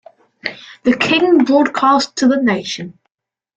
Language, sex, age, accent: English, male, under 19, England English